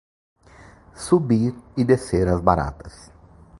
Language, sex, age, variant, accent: Portuguese, male, 50-59, Portuguese (Brasil), Paulista